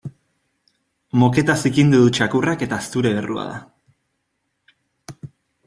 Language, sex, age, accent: Basque, male, 30-39, Erdialdekoa edo Nafarra (Gipuzkoa, Nafarroa)